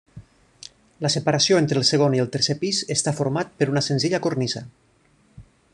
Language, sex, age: Catalan, male, 40-49